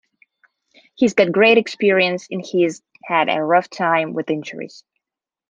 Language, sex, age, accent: English, female, 30-39, United States English